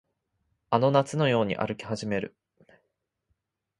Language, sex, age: Japanese, male, under 19